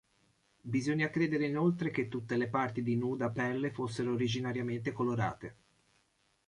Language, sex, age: Italian, male, 40-49